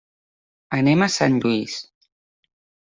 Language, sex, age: Catalan, female, 40-49